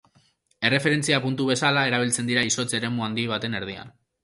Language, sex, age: Basque, male, 19-29